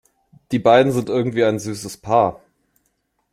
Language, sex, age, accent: German, male, 19-29, Deutschland Deutsch